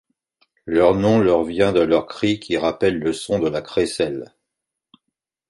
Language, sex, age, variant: French, male, 60-69, Français de métropole